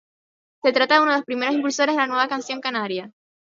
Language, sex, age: Spanish, female, 19-29